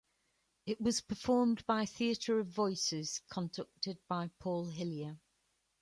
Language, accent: English, England English